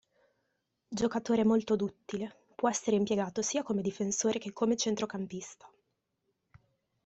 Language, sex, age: Italian, female, 19-29